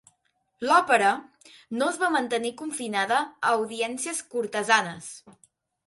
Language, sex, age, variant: Catalan, female, under 19, Central